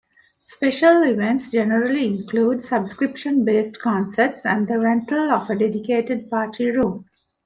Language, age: English, 50-59